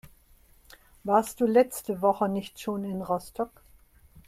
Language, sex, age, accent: German, female, 70-79, Deutschland Deutsch